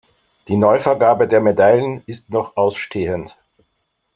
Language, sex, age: German, male, 50-59